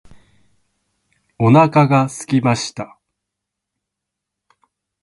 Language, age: Japanese, 50-59